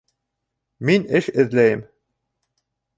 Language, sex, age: Bashkir, male, 30-39